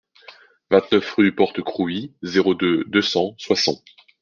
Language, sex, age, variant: French, male, 19-29, Français de métropole